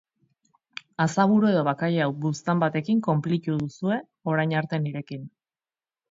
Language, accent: Basque, Erdialdekoa edo Nafarra (Gipuzkoa, Nafarroa)